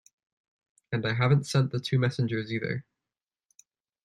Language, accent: English, United States English